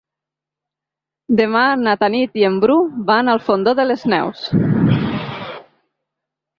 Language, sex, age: Catalan, female, 50-59